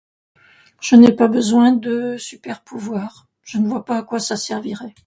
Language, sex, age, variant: French, female, 70-79, Français de métropole